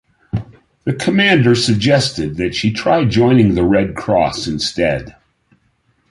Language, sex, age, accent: English, male, 70-79, United States English